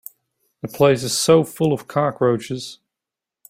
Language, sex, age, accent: English, male, 19-29, United States English